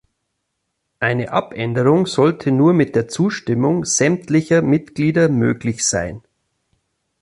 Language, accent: German, Deutschland Deutsch